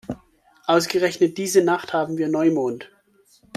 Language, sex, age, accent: German, male, 19-29, Deutschland Deutsch